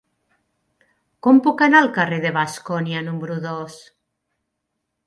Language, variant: Catalan, Central